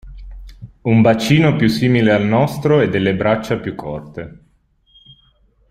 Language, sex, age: Italian, male, 30-39